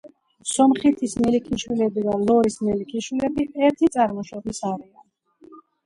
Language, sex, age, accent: Georgian, female, 40-49, ჩვეულებრივი